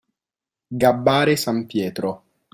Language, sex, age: Italian, male, 19-29